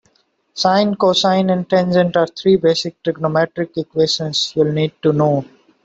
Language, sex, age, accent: English, male, 19-29, India and South Asia (India, Pakistan, Sri Lanka)